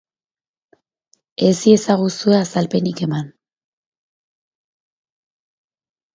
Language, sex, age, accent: Basque, female, 19-29, Erdialdekoa edo Nafarra (Gipuzkoa, Nafarroa)